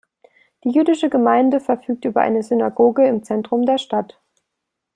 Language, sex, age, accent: German, female, 19-29, Deutschland Deutsch